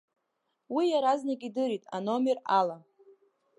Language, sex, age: Abkhazian, female, under 19